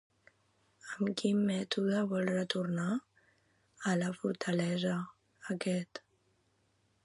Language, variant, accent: Catalan, Central, central